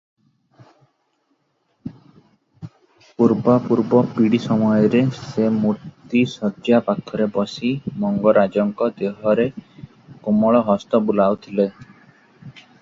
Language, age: Odia, 19-29